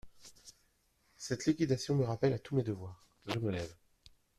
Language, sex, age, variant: French, male, 30-39, Français de métropole